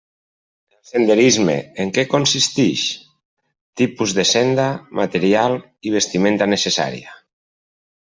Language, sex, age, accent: Catalan, male, 40-49, valencià